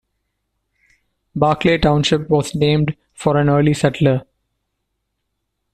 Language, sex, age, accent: English, male, 40-49, India and South Asia (India, Pakistan, Sri Lanka)